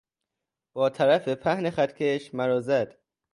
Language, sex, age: Persian, male, under 19